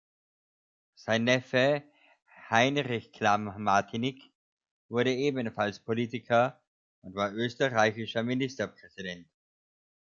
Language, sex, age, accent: German, male, 30-39, Österreichisches Deutsch